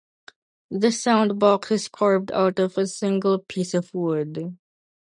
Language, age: English, under 19